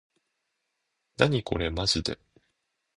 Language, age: Japanese, under 19